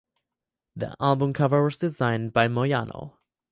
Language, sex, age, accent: English, male, 19-29, United States English